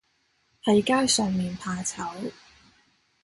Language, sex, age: Cantonese, female, 19-29